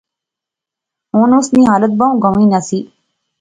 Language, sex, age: Pahari-Potwari, female, 19-29